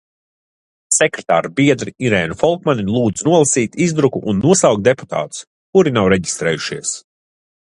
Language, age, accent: Latvian, 30-39, nav